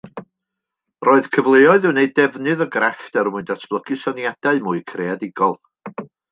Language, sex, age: Welsh, male, 60-69